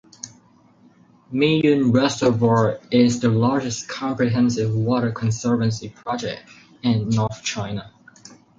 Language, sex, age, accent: English, male, under 19, United States English